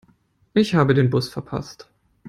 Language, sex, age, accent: German, male, 19-29, Deutschland Deutsch